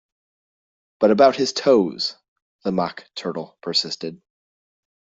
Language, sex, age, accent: English, male, 30-39, United States English